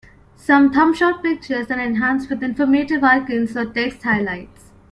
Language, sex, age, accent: English, female, 19-29, India and South Asia (India, Pakistan, Sri Lanka)